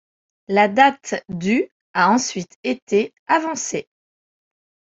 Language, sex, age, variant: French, female, 40-49, Français de métropole